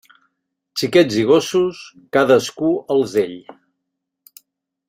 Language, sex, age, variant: Catalan, male, 50-59, Central